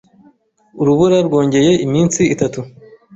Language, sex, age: Kinyarwanda, male, 30-39